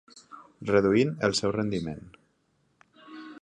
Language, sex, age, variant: Catalan, male, 30-39, Nord-Occidental